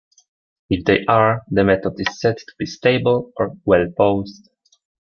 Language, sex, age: English, male, 19-29